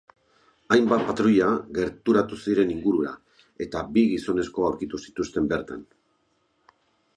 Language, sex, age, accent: Basque, male, 60-69, Mendebalekoa (Araba, Bizkaia, Gipuzkoako mendebaleko herri batzuk)